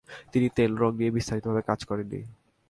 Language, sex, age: Bengali, male, 19-29